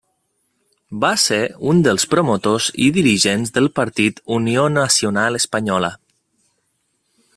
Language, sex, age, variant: Catalan, male, 30-39, Nord-Occidental